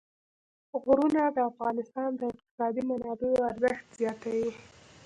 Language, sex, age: Pashto, female, under 19